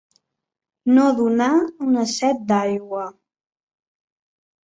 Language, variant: Catalan, Central